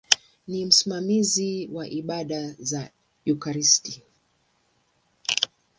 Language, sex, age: Swahili, female, 60-69